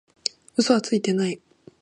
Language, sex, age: Japanese, female, 19-29